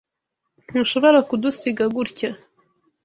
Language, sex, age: Kinyarwanda, female, 19-29